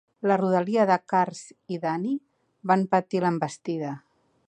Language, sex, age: Catalan, female, 60-69